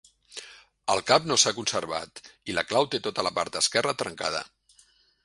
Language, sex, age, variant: Catalan, male, 50-59, Central